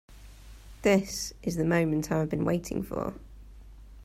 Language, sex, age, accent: English, female, 30-39, England English